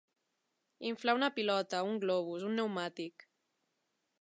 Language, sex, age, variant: Catalan, female, 30-39, Nord-Occidental